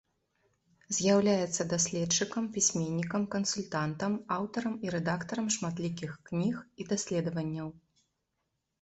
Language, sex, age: Belarusian, female, 30-39